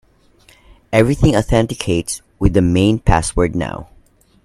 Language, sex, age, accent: English, male, 40-49, Filipino